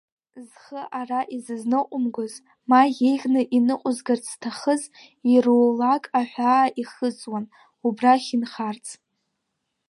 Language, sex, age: Abkhazian, female, under 19